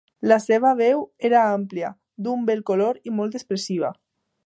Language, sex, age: Catalan, female, under 19